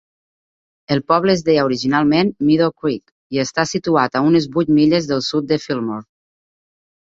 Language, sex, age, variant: Catalan, female, 30-39, Nord-Occidental